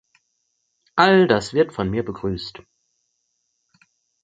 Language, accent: German, Deutschland Deutsch